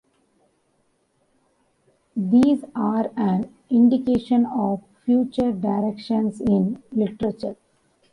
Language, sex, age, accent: English, female, 40-49, India and South Asia (India, Pakistan, Sri Lanka)